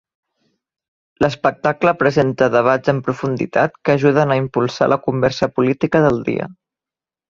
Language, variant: Catalan, Central